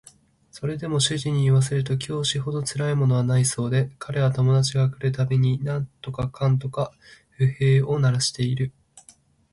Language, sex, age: Japanese, male, under 19